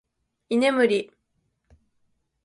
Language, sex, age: Japanese, female, 19-29